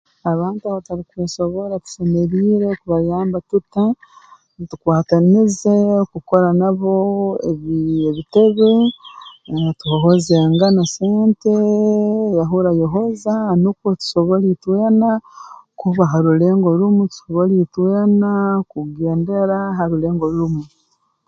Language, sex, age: Tooro, female, 40-49